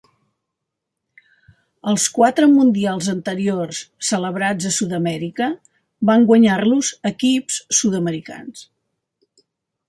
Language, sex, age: Catalan, female, 70-79